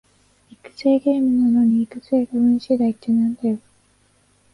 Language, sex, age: Japanese, female, 19-29